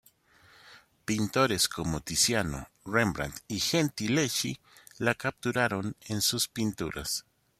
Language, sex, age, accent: Spanish, male, 50-59, México